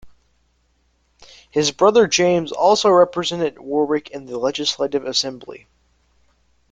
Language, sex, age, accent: English, male, under 19, United States English